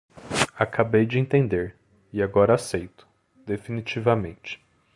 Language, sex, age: Portuguese, male, 30-39